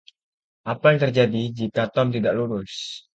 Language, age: Indonesian, 19-29